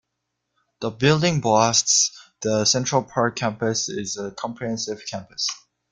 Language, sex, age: English, male, under 19